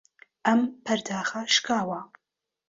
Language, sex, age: Central Kurdish, female, 30-39